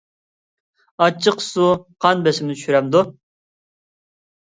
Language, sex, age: Uyghur, male, 30-39